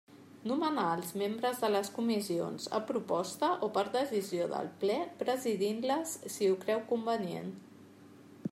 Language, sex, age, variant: Catalan, female, 40-49, Central